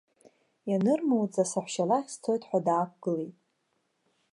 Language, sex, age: Abkhazian, female, 30-39